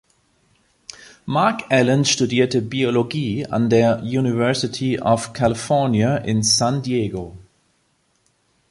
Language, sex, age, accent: German, male, 40-49, Deutschland Deutsch